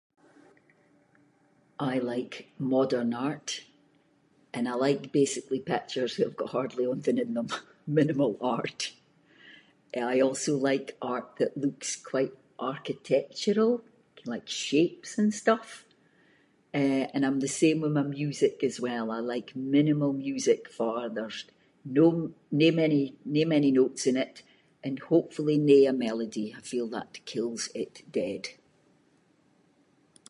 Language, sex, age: Scots, female, 50-59